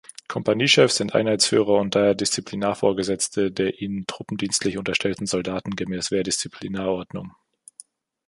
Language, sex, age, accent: German, male, 19-29, Deutschland Deutsch